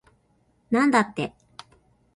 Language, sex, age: Japanese, female, 19-29